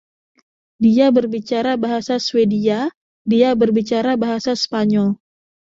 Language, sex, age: Indonesian, female, 19-29